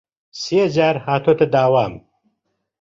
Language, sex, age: Central Kurdish, male, 50-59